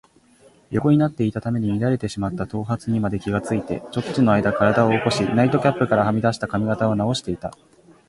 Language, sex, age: Japanese, male, 19-29